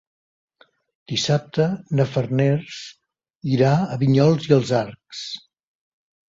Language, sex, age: Catalan, male, 60-69